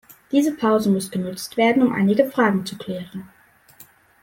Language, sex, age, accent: German, male, under 19, Deutschland Deutsch